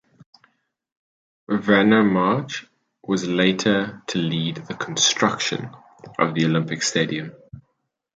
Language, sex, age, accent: English, male, 19-29, Southern African (South Africa, Zimbabwe, Namibia)